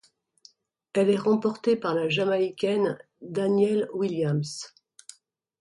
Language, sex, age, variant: French, female, 50-59, Français de métropole